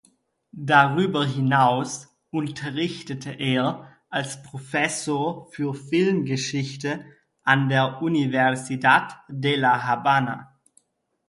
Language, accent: German, Deutschland Deutsch